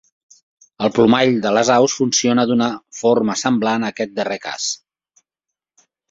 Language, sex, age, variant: Catalan, male, 50-59, Central